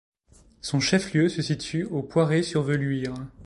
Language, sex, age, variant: French, male, 19-29, Français de métropole